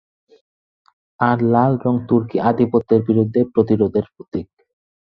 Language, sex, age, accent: Bengali, male, 19-29, প্রমিত বাংলা